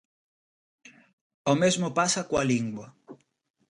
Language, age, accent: Galician, 19-29, Normativo (estándar)